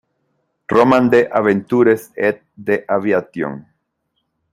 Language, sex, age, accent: Spanish, male, 40-49, Caribe: Cuba, Venezuela, Puerto Rico, República Dominicana, Panamá, Colombia caribeña, México caribeño, Costa del golfo de México